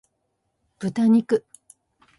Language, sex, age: Japanese, female, 50-59